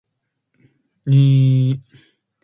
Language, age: English, 19-29